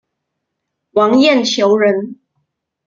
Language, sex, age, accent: Chinese, female, 19-29, 出生地：广东省